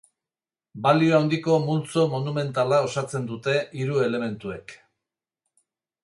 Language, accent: Basque, Erdialdekoa edo Nafarra (Gipuzkoa, Nafarroa)